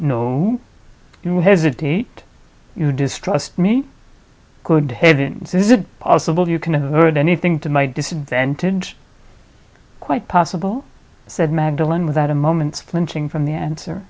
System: none